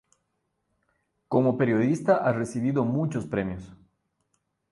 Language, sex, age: Spanish, male, 40-49